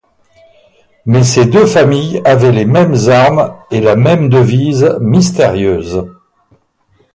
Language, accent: French, Français de l'ouest de la France